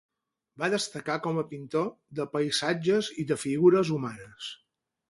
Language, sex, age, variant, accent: Catalan, male, 50-59, Balear, menorquí